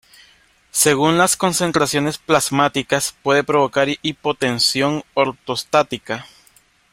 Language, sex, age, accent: Spanish, male, 19-29, América central